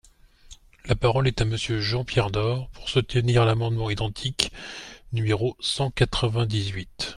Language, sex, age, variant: French, male, 50-59, Français de métropole